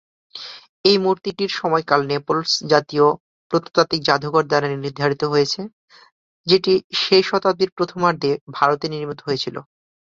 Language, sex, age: Bengali, male, 19-29